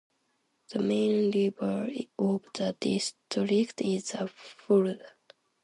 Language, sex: English, female